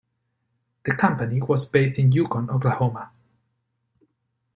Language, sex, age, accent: English, male, 40-49, United States English